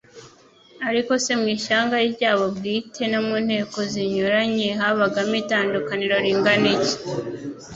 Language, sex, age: Kinyarwanda, female, 30-39